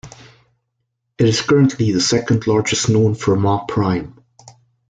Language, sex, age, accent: English, male, under 19, Filipino